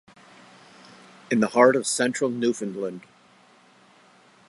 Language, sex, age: English, male, 70-79